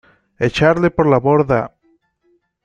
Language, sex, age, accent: Spanish, male, 30-39, México